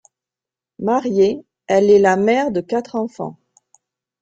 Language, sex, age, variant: French, female, 40-49, Français de métropole